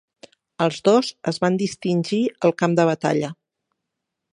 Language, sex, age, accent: Catalan, female, 50-59, central; septentrional